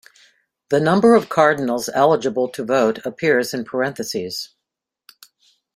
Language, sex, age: English, female, 60-69